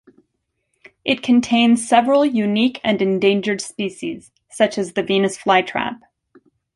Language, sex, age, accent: English, female, 40-49, United States English